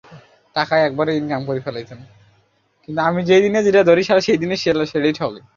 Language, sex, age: Bengali, male, 19-29